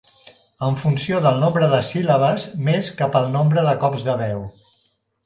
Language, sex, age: Catalan, male, 60-69